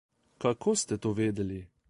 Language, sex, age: Slovenian, male, 19-29